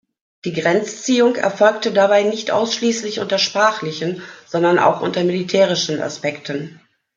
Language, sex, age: German, female, 50-59